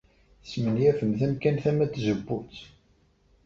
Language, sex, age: Kabyle, male, 30-39